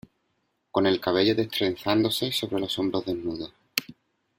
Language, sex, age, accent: Spanish, male, 30-39, España: Sur peninsular (Andalucia, Extremadura, Murcia)